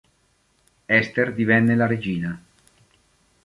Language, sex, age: Italian, male, 50-59